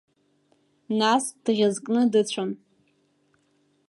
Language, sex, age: Abkhazian, female, under 19